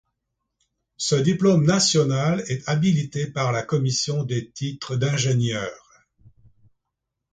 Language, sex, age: French, male, 60-69